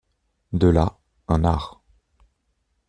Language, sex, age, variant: French, male, 30-39, Français de métropole